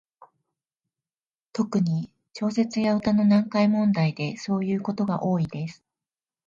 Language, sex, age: Japanese, female, 40-49